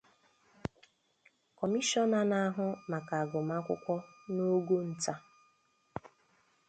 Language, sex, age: Igbo, female, 30-39